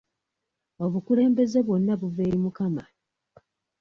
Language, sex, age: Ganda, female, 19-29